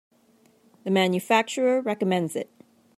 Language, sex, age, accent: English, female, 30-39, United States English